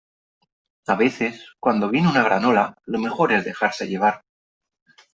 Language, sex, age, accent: Spanish, male, 19-29, España: Centro-Sur peninsular (Madrid, Toledo, Castilla-La Mancha)